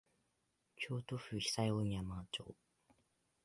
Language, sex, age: Japanese, male, 19-29